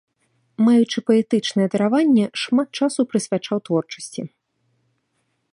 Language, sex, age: Belarusian, female, 19-29